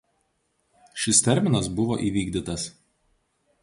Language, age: Lithuanian, 40-49